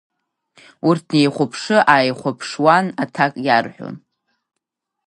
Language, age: Abkhazian, under 19